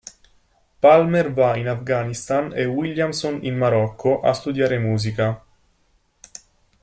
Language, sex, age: Italian, male, 19-29